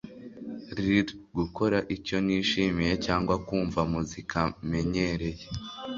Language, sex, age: Kinyarwanda, male, under 19